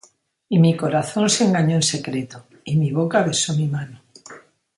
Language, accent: Spanish, España: Centro-Sur peninsular (Madrid, Toledo, Castilla-La Mancha)